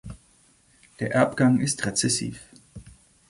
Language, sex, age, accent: German, male, 30-39, Österreichisches Deutsch